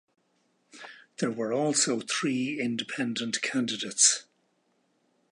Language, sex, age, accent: English, male, 60-69, Irish English